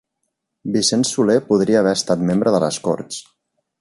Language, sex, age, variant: Catalan, male, 19-29, Central